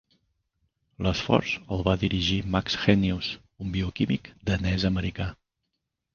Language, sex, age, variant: Catalan, male, 40-49, Central